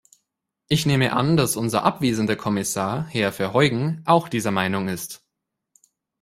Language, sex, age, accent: German, male, 19-29, Deutschland Deutsch